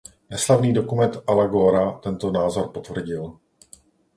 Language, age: Czech, 40-49